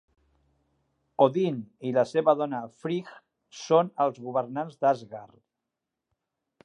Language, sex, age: Catalan, male, 60-69